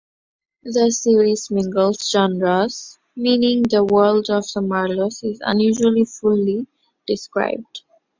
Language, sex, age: English, female, 19-29